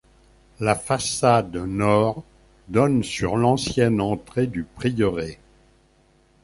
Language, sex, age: French, male, 70-79